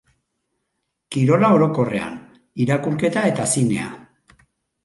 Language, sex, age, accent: Basque, male, 50-59, Erdialdekoa edo Nafarra (Gipuzkoa, Nafarroa)